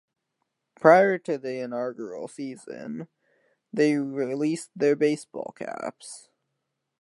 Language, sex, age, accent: English, male, under 19, United States English